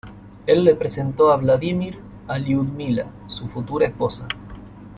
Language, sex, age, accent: Spanish, male, 40-49, Rioplatense: Argentina, Uruguay, este de Bolivia, Paraguay